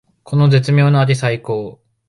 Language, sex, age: Japanese, male, 19-29